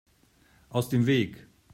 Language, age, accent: German, 50-59, Deutschland Deutsch